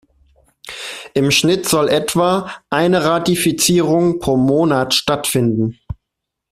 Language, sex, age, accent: German, male, 30-39, Deutschland Deutsch